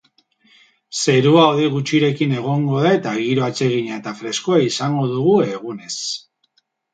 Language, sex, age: Basque, male, 40-49